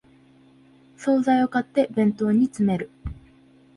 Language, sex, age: Japanese, female, 19-29